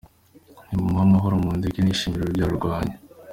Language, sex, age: Kinyarwanda, male, under 19